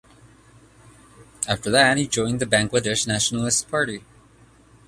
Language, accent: English, United States English